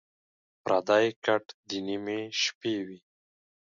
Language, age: Pashto, 30-39